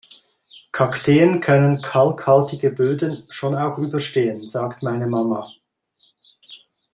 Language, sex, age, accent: German, male, 50-59, Schweizerdeutsch